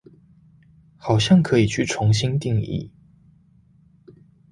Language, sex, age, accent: Chinese, male, 19-29, 出生地：臺北市